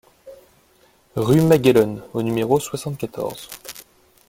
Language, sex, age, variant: French, male, 19-29, Français de métropole